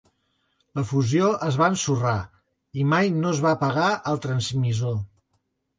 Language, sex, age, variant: Catalan, male, 50-59, Central